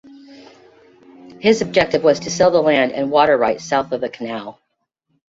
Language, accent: English, United States English